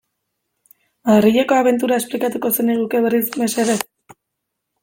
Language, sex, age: Basque, female, 19-29